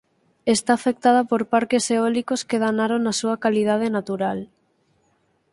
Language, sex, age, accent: Galician, female, under 19, Oriental (común en zona oriental)